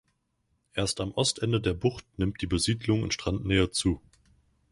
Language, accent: German, Deutschland Deutsch